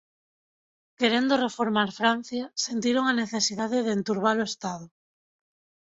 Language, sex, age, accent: Galician, female, 30-39, Oriental (común en zona oriental)